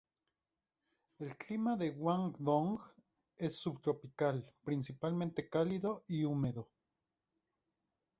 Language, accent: Spanish, México